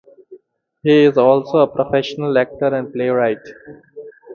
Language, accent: English, United States English